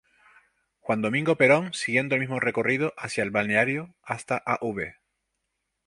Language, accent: Spanish, España: Islas Canarias